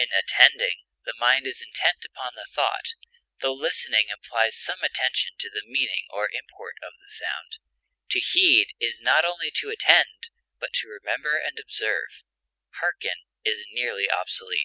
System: none